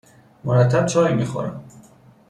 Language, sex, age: Persian, male, 30-39